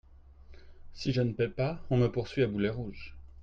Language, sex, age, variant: French, male, 30-39, Français de métropole